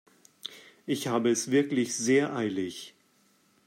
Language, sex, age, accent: German, male, 30-39, Deutschland Deutsch